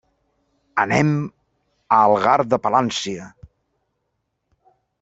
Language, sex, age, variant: Catalan, male, 40-49, Central